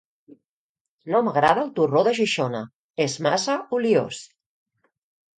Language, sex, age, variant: Catalan, female, 50-59, Central